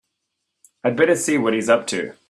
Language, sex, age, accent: English, male, 40-49, United States English